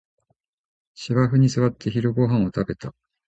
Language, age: Japanese, 50-59